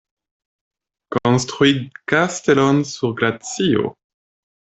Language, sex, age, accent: Esperanto, male, 19-29, Internacia